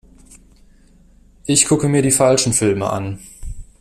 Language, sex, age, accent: German, male, 19-29, Deutschland Deutsch